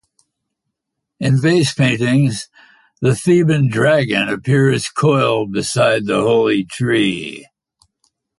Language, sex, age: English, male, 80-89